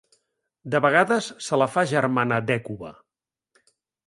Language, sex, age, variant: Catalan, male, 50-59, Central